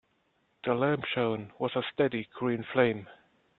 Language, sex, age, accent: English, male, 19-29, England English